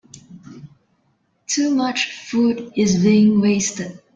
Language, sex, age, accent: English, female, 19-29, Malaysian English